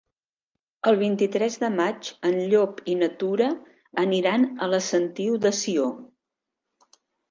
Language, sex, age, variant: Catalan, female, 50-59, Central